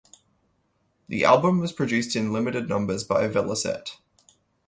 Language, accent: English, Australian English